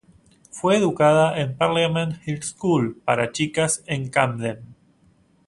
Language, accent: Spanish, Rioplatense: Argentina, Uruguay, este de Bolivia, Paraguay